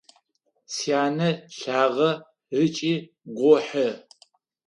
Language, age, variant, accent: Adyghe, 60-69, Адыгабзэ (Кирил, пстэумэ зэдыряе), Кıэмгуй (Çemguy)